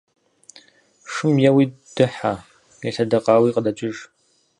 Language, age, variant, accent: Kabardian, 19-29, Адыгэбзэ (Къэбэрдей, Кирил, псоми зэдай), Джылэхъстэней (Gilahsteney)